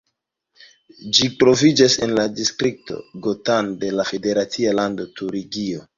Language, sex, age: Esperanto, male, 19-29